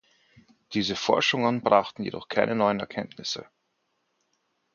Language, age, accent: German, 50-59, Österreichisches Deutsch